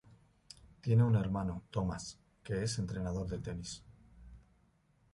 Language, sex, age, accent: Spanish, male, 40-49, España: Centro-Sur peninsular (Madrid, Toledo, Castilla-La Mancha)